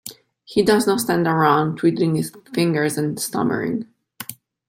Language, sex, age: English, female, 30-39